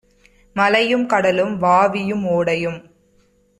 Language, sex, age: Tamil, female, 19-29